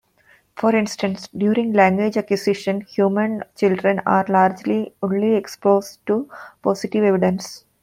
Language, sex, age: English, female, 40-49